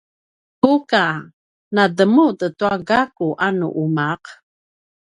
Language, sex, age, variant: Paiwan, female, 50-59, pinayuanan a kinaikacedasan (東排灣語)